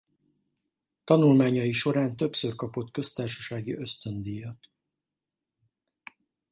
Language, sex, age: Hungarian, male, 50-59